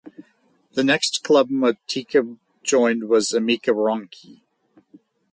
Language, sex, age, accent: English, male, 40-49, United States English